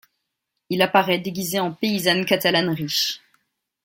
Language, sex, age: French, female, 19-29